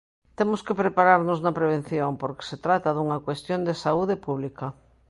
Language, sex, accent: Galician, female, Normativo (estándar)